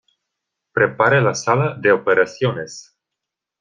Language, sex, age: Spanish, male, 30-39